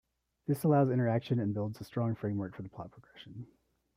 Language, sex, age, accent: English, male, 30-39, United States English